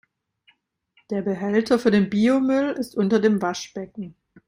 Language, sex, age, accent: German, female, 40-49, Deutschland Deutsch